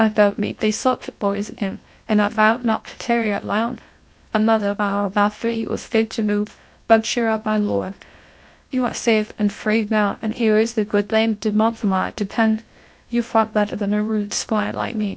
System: TTS, GlowTTS